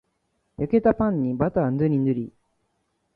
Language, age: Japanese, 19-29